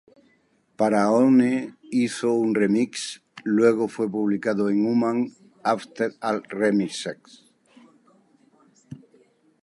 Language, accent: Spanish, España: Sur peninsular (Andalucia, Extremadura, Murcia)